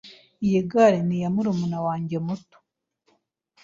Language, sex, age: Kinyarwanda, female, 19-29